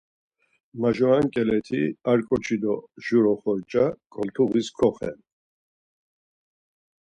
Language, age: Laz, 60-69